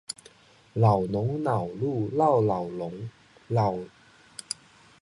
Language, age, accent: Chinese, 19-29, 出生地：四川省